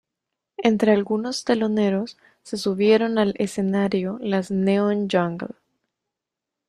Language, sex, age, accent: Spanish, female, 19-29, América central